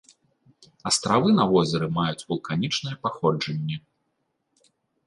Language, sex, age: Belarusian, male, 30-39